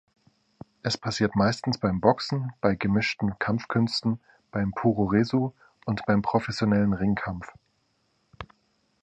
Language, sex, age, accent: German, male, 30-39, Deutschland Deutsch